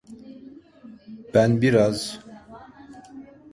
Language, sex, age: Turkish, male, 60-69